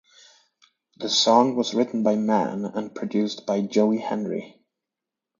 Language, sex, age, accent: English, male, 30-39, United States English